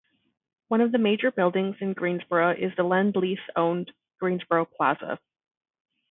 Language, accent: English, Canadian English